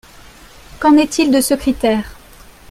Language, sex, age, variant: French, female, 19-29, Français de métropole